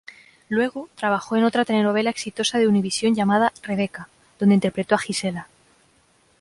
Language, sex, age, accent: Spanish, female, 30-39, España: Centro-Sur peninsular (Madrid, Toledo, Castilla-La Mancha)